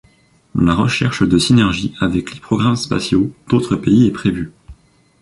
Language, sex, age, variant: French, male, under 19, Français de métropole